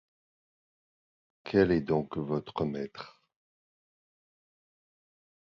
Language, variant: French, Français de métropole